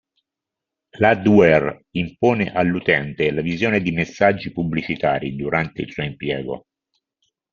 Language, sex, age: Italian, male, 50-59